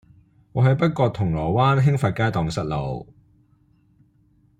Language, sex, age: Cantonese, male, 30-39